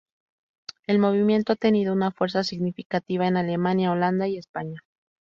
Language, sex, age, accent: Spanish, female, 30-39, México